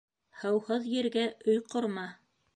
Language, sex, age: Bashkir, female, 50-59